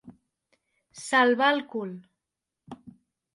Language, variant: Catalan, Central